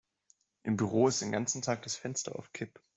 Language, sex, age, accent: German, male, 19-29, Deutschland Deutsch